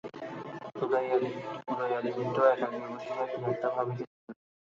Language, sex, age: Bengali, male, 19-29